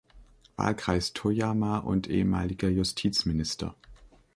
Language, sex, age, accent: German, male, under 19, Deutschland Deutsch